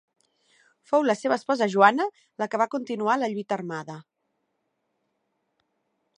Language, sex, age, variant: Catalan, female, 30-39, Central